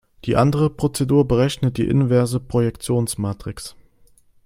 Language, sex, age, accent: German, male, 19-29, Deutschland Deutsch